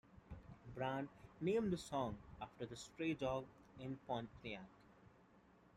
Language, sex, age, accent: English, male, 19-29, India and South Asia (India, Pakistan, Sri Lanka)